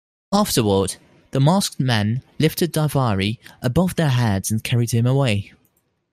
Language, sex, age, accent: English, male, 19-29, United States English